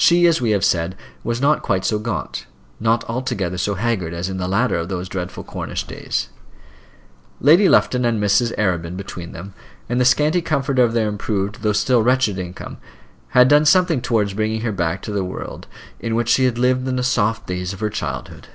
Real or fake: real